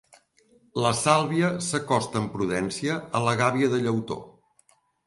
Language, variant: Catalan, Central